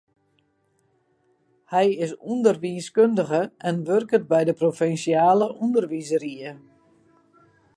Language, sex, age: Western Frisian, female, 50-59